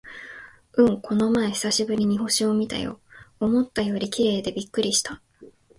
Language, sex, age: Japanese, female, 19-29